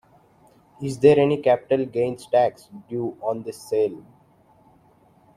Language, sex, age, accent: English, male, 19-29, India and South Asia (India, Pakistan, Sri Lanka)